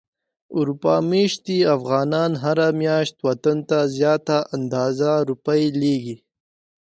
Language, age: Pashto, 19-29